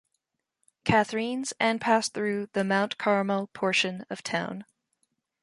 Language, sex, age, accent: English, female, 19-29, Canadian English